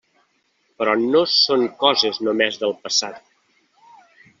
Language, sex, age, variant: Catalan, male, 60-69, Central